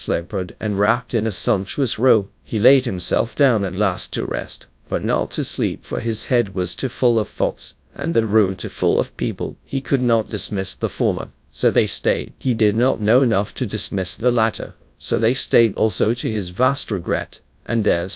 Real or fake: fake